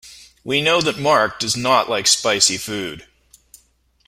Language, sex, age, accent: English, male, 40-49, Canadian English